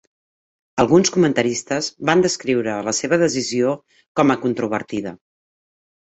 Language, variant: Catalan, Central